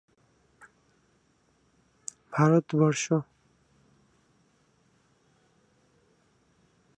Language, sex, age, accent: Bengali, male, 19-29, প্রমিত বাংলা